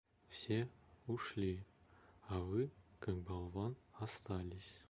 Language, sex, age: Russian, male, 30-39